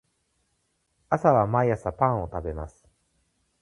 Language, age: Japanese, 30-39